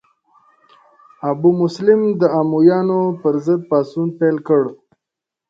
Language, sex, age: Pashto, male, 30-39